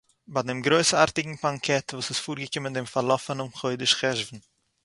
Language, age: Yiddish, under 19